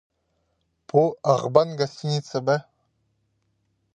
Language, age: Khakas, 19-29